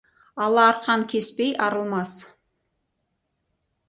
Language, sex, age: Kazakh, female, 40-49